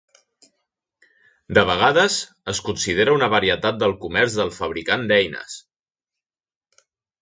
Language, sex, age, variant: Catalan, male, 30-39, Central